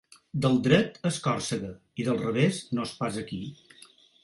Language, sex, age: Catalan, male, 60-69